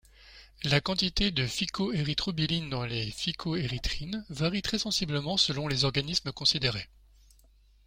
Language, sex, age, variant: French, male, 40-49, Français de métropole